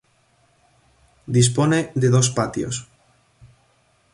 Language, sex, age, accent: Spanish, male, 19-29, España: Norte peninsular (Asturias, Castilla y León, Cantabria, País Vasco, Navarra, Aragón, La Rioja, Guadalajara, Cuenca)